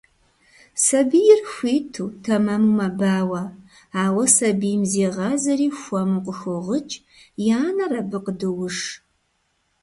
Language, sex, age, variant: Kabardian, female, 40-49, Адыгэбзэ (Къэбэрдей, Кирил, Урысей)